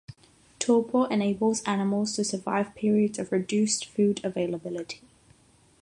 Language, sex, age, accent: English, female, 19-29, United States English; England English